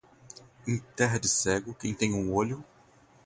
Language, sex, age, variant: Portuguese, male, 30-39, Portuguese (Brasil)